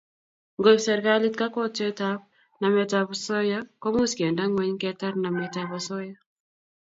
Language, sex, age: Kalenjin, female, 19-29